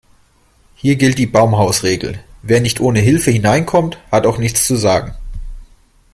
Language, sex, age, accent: German, male, 30-39, Deutschland Deutsch